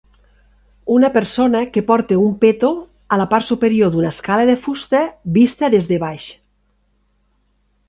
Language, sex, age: Catalan, female, 60-69